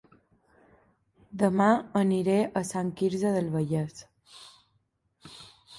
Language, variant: Catalan, Balear